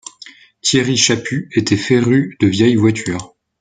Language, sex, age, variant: French, male, 19-29, Français de métropole